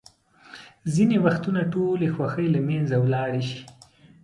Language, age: Pashto, 30-39